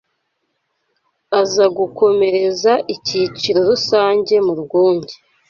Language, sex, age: Kinyarwanda, female, 19-29